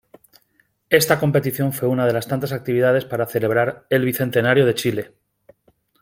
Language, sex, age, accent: Spanish, male, 40-49, España: Centro-Sur peninsular (Madrid, Toledo, Castilla-La Mancha)